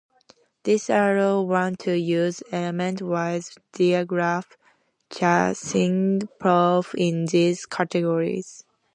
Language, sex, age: English, female, 19-29